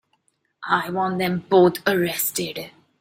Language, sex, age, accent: English, female, 19-29, India and South Asia (India, Pakistan, Sri Lanka)